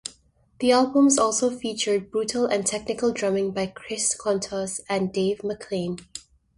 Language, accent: English, United States English